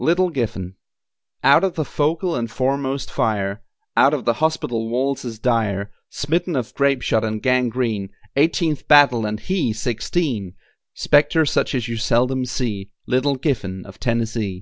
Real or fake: real